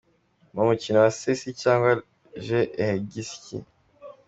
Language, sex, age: Kinyarwanda, male, under 19